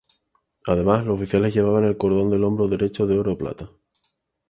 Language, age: Spanish, 19-29